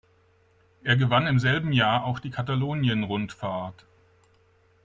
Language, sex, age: German, male, 40-49